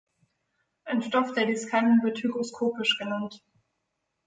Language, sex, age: German, female, 19-29